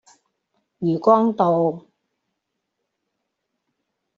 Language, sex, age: Cantonese, female, 70-79